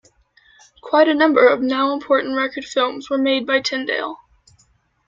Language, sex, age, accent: English, female, 19-29, United States English